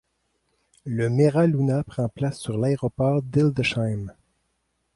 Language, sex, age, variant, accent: French, male, 40-49, Français d'Amérique du Nord, Français du Canada